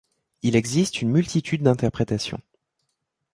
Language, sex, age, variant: French, male, 19-29, Français de métropole